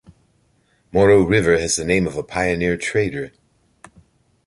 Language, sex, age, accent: English, male, 40-49, United States English